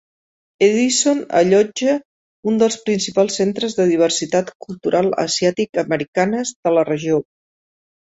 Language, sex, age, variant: Catalan, female, 50-59, Central